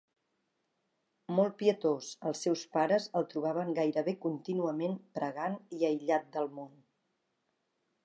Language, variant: Catalan, Central